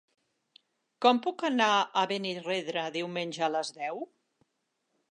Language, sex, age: Catalan, female, 60-69